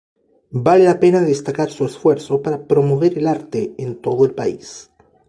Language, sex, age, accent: Spanish, male, 19-29, Chileno: Chile, Cuyo